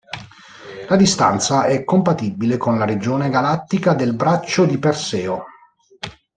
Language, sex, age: Italian, male, 40-49